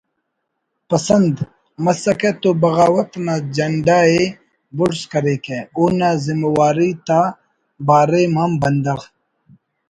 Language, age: Brahui, 30-39